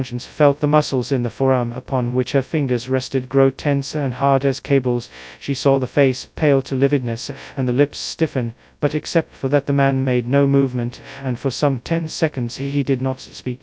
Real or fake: fake